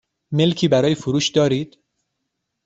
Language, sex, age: Persian, male, 19-29